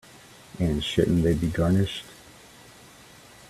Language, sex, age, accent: English, male, 40-49, United States English